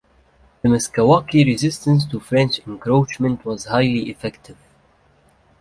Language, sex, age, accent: English, male, 19-29, United States English